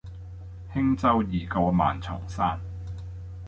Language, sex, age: Cantonese, male, 30-39